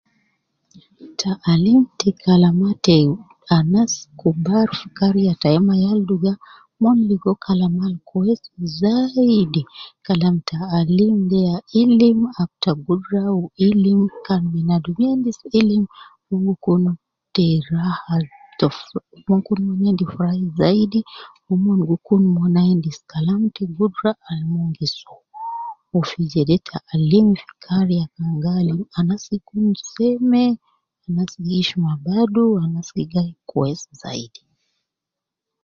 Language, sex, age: Nubi, female, 50-59